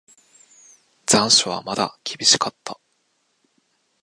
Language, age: Japanese, 19-29